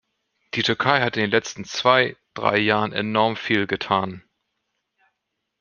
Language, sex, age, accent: German, male, 40-49, Deutschland Deutsch